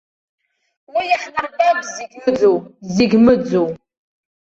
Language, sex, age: Abkhazian, female, under 19